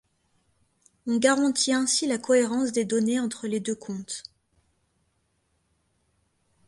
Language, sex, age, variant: French, female, 19-29, Français de métropole